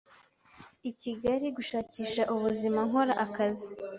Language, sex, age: Kinyarwanda, female, 19-29